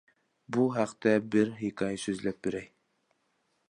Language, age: Uyghur, 19-29